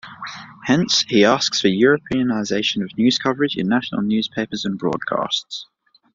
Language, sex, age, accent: English, male, 19-29, Australian English